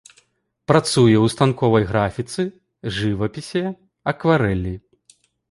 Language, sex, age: Belarusian, male, 30-39